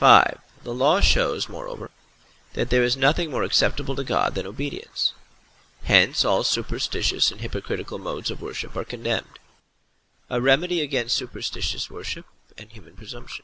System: none